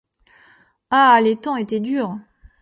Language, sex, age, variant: French, female, 40-49, Français de métropole